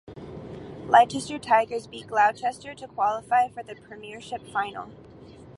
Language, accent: English, United States English